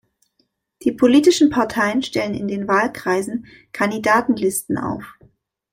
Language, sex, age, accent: German, female, 19-29, Deutschland Deutsch